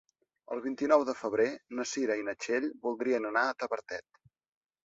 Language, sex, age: Catalan, male, 19-29